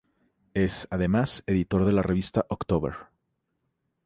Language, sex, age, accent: Spanish, male, 30-39, México